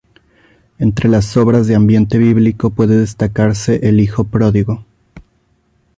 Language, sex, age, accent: Spanish, male, 19-29, México